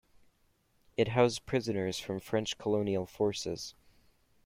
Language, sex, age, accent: English, male, 19-29, Canadian English